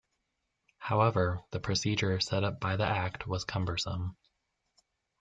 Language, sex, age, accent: English, male, 19-29, United States English